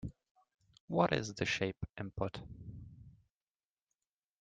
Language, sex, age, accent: English, male, 19-29, England English